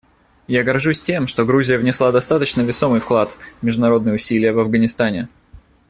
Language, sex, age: Russian, male, 19-29